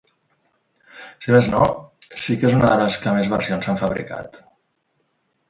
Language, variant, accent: Catalan, Central, central